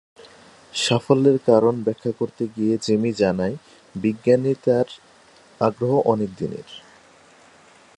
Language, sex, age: Bengali, male, 19-29